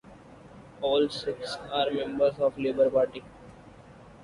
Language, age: English, 19-29